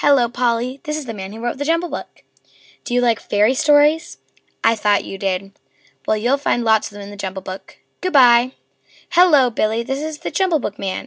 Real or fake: real